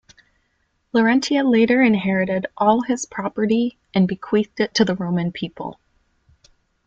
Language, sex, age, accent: English, female, 40-49, Canadian English